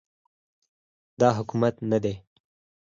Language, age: Pashto, under 19